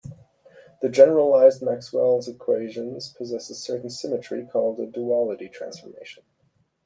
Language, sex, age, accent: English, male, 19-29, United States English